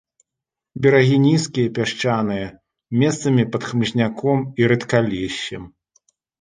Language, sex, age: Belarusian, male, 40-49